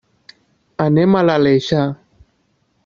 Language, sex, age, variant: Catalan, male, 19-29, Nord-Occidental